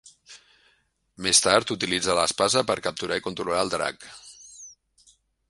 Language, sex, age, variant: Catalan, male, 50-59, Central